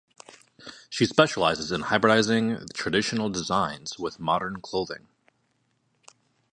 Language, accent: English, United States English